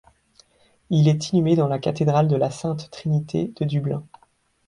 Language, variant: French, Français de métropole